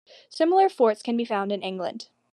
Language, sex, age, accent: English, female, under 19, United States English